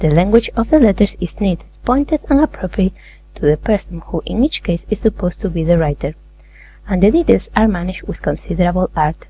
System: none